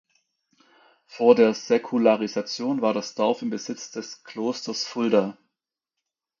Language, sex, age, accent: German, male, 40-49, Deutschland Deutsch